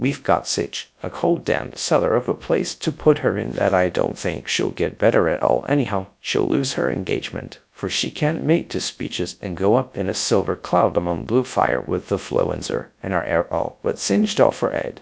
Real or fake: fake